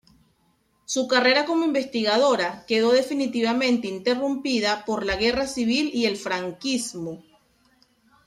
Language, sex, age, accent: Spanish, female, 40-49, Caribe: Cuba, Venezuela, Puerto Rico, República Dominicana, Panamá, Colombia caribeña, México caribeño, Costa del golfo de México